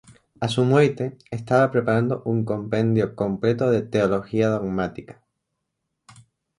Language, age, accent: Spanish, 19-29, España: Islas Canarias